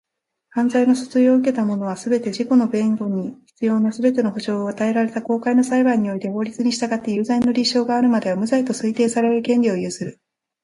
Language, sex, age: Japanese, female, 19-29